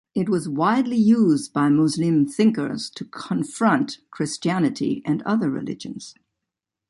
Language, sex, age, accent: English, female, 70-79, United States English